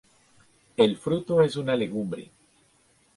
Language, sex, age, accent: Spanish, male, 40-49, Andino-Pacífico: Colombia, Perú, Ecuador, oeste de Bolivia y Venezuela andina